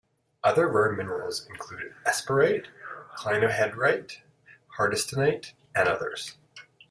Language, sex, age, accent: English, male, 30-39, Canadian English